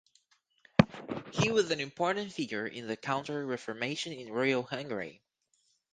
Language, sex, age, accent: English, female, 19-29, United States English